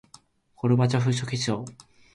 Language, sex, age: Japanese, male, under 19